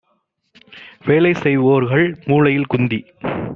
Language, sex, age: Tamil, male, 30-39